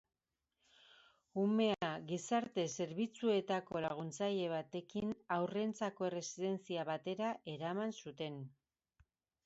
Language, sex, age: Basque, female, 50-59